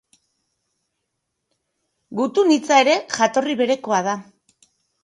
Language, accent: Basque, Erdialdekoa edo Nafarra (Gipuzkoa, Nafarroa)